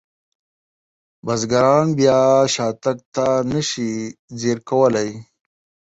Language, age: Pashto, 30-39